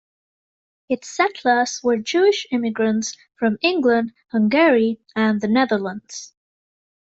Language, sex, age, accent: English, female, 19-29, England English